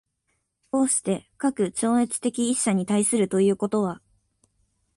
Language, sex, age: Japanese, female, 19-29